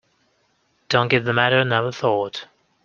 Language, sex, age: English, male, 19-29